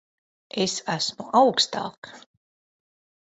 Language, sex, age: Latvian, female, 40-49